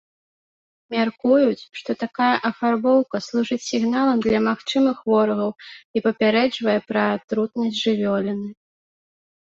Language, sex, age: Belarusian, female, 19-29